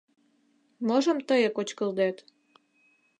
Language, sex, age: Mari, female, 30-39